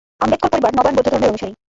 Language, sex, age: Bengali, female, 30-39